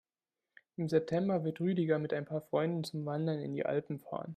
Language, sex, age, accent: German, male, 19-29, Deutschland Deutsch